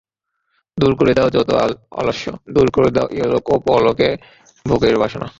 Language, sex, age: Bengali, male, 19-29